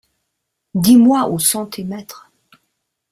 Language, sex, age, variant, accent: French, female, 50-59, Français d'Europe, Français d’Allemagne